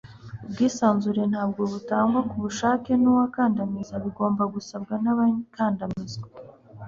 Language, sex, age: Kinyarwanda, female, 19-29